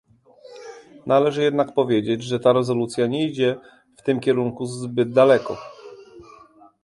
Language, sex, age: Polish, male, 40-49